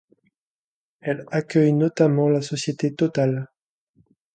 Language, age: French, 19-29